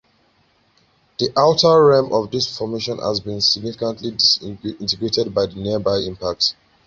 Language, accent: English, United States English